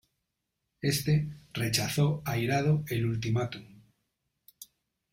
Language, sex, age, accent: Spanish, male, 40-49, España: Centro-Sur peninsular (Madrid, Toledo, Castilla-La Mancha)